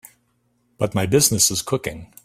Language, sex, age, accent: English, male, 60-69, United States English